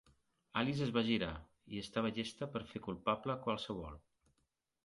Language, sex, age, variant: Catalan, male, 40-49, Central